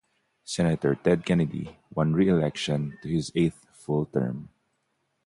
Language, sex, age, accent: English, male, 19-29, Filipino